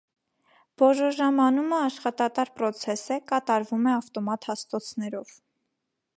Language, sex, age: Armenian, female, 19-29